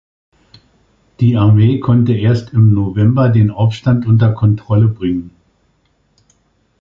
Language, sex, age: German, male, 60-69